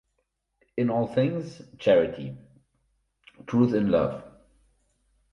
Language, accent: English, German